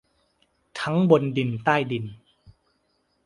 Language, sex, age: Thai, male, 30-39